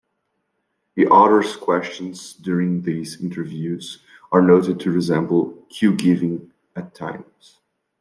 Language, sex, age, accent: English, male, 19-29, United States English